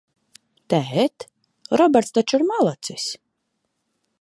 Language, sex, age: Latvian, female, 19-29